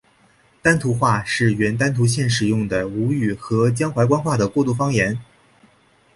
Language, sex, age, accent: Chinese, male, 19-29, 出生地：黑龙江省